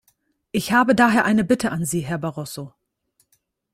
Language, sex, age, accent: German, female, 30-39, Deutschland Deutsch